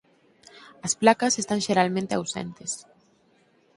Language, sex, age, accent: Galician, female, under 19, Normativo (estándar)